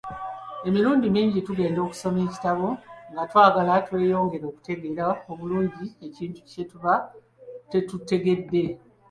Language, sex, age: Ganda, male, 19-29